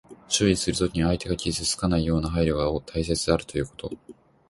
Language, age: Japanese, under 19